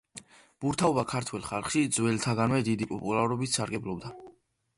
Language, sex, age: Georgian, male, 19-29